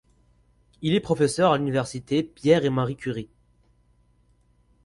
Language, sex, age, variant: French, male, 19-29, Français du nord de l'Afrique